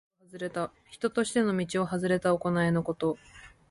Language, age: Japanese, 19-29